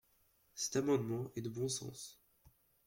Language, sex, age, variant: French, male, under 19, Français de métropole